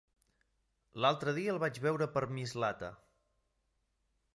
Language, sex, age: Catalan, male, 30-39